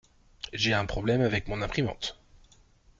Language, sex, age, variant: French, male, 30-39, Français de métropole